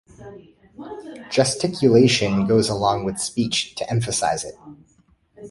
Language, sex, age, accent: English, male, 30-39, United States English